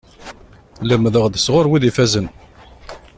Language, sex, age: Kabyle, male, 50-59